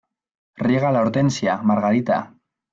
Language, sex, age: Spanish, male, 19-29